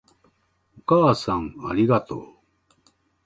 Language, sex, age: Japanese, male, 50-59